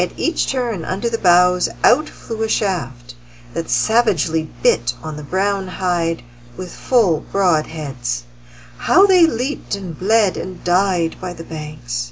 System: none